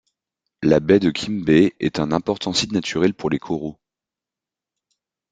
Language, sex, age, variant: French, male, 19-29, Français de métropole